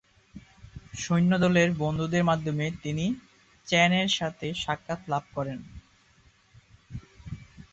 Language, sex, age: Bengali, male, 19-29